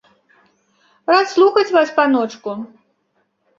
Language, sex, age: Belarusian, female, 60-69